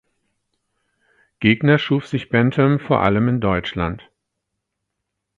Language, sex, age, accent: German, male, 40-49, Deutschland Deutsch